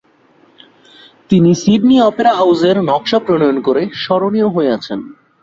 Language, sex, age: Bengali, male, 30-39